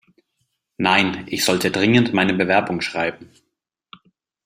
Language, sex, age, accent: German, male, 30-39, Deutschland Deutsch